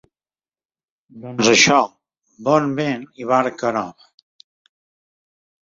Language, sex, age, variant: Catalan, male, 50-59, Central